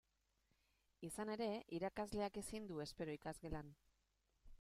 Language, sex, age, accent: Basque, female, 30-39, Mendebalekoa (Araba, Bizkaia, Gipuzkoako mendebaleko herri batzuk)